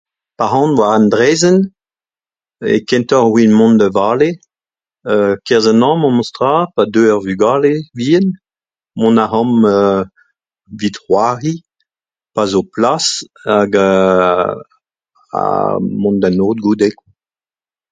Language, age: Breton, 60-69